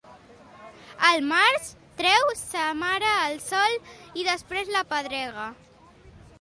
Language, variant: Catalan, Central